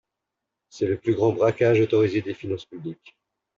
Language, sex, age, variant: French, male, 40-49, Français de métropole